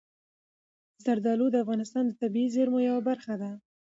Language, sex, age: Pashto, female, 19-29